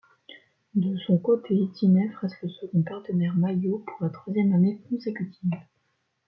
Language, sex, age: French, female, under 19